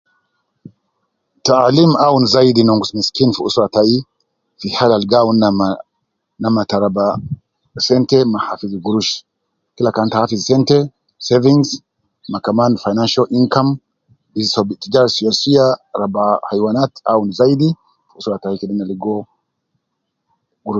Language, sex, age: Nubi, male, 50-59